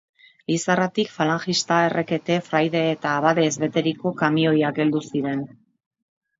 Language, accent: Basque, Mendebalekoa (Araba, Bizkaia, Gipuzkoako mendebaleko herri batzuk)